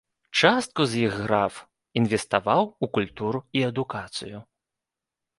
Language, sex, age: Belarusian, male, 30-39